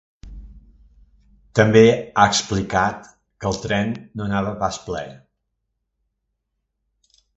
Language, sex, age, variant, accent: Catalan, male, 60-69, Central, central